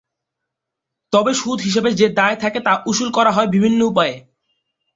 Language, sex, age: Bengali, male, 19-29